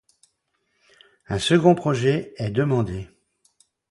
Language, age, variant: French, 70-79, Français de métropole